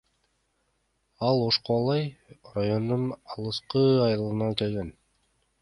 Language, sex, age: Kyrgyz, male, 19-29